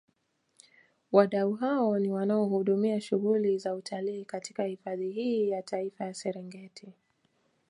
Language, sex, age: Swahili, female, 19-29